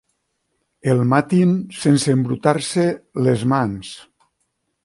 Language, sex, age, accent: Catalan, male, 60-69, valencià